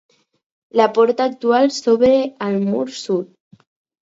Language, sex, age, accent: Catalan, female, under 19, aprenent (recent, des del castellà)